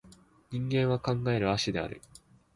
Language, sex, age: Japanese, male, 19-29